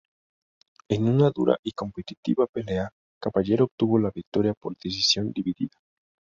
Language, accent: Spanish, México